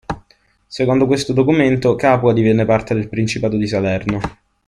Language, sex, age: Italian, male, under 19